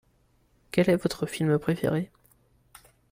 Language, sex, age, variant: French, male, 19-29, Français de métropole